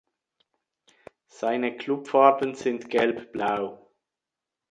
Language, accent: German, Schweizerdeutsch